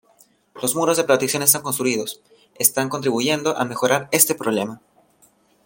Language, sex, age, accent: Spanish, male, under 19, Andino-Pacífico: Colombia, Perú, Ecuador, oeste de Bolivia y Venezuela andina